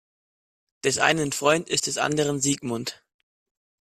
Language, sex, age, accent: German, male, under 19, Deutschland Deutsch